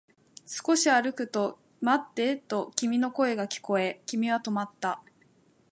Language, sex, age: Japanese, female, 19-29